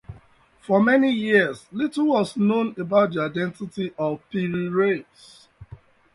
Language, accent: English, United States English